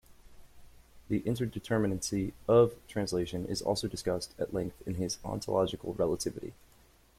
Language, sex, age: English, male, 30-39